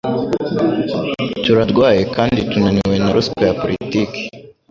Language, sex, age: Kinyarwanda, male, under 19